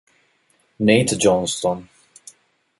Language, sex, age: Italian, male, 19-29